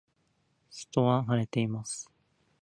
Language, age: Japanese, 19-29